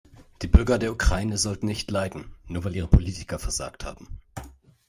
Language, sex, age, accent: German, male, 30-39, Deutschland Deutsch